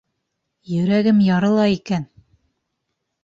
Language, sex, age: Bashkir, female, 19-29